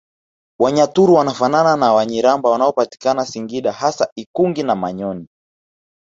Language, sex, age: Swahili, male, 19-29